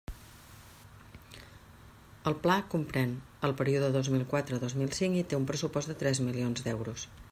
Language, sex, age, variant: Catalan, female, 50-59, Central